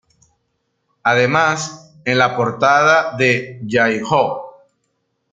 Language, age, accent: Spanish, 40-49, Andino-Pacífico: Colombia, Perú, Ecuador, oeste de Bolivia y Venezuela andina